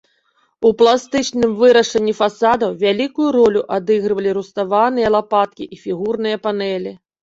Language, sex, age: Belarusian, female, 40-49